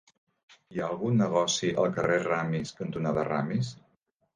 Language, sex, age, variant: Catalan, male, 60-69, Central